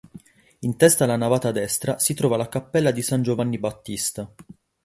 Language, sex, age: Italian, male, 19-29